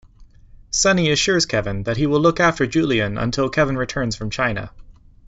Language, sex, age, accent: English, male, 30-39, Canadian English